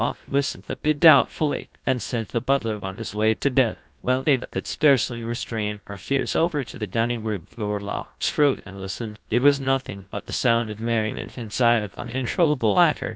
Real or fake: fake